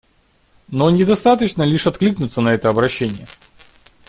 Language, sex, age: Russian, male, 30-39